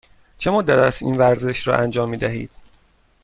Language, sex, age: Persian, male, 30-39